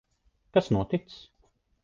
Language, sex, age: Latvian, male, 30-39